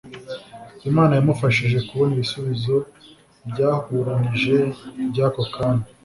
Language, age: Kinyarwanda, 19-29